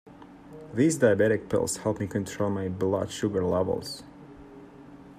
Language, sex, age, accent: English, male, 19-29, United States English